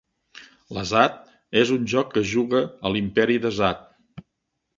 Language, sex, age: Catalan, male, 70-79